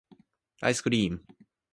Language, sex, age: Japanese, male, under 19